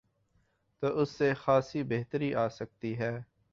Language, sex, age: Urdu, male, 19-29